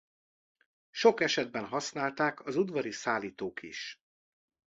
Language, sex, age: Hungarian, male, 40-49